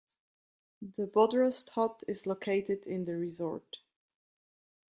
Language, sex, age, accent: English, female, 30-39, United States English